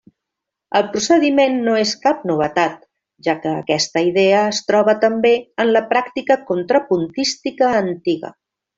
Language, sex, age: Catalan, female, 50-59